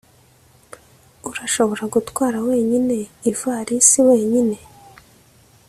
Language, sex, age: Kinyarwanda, female, 19-29